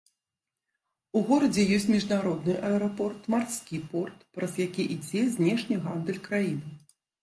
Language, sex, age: Belarusian, female, 40-49